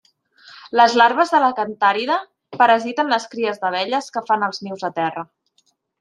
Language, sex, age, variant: Catalan, female, 30-39, Central